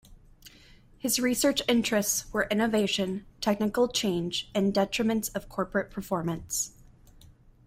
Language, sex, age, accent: English, female, 19-29, United States English